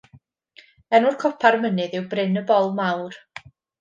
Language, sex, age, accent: Welsh, female, 19-29, Y Deyrnas Unedig Cymraeg